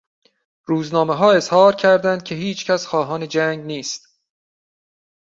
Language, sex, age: Persian, male, 40-49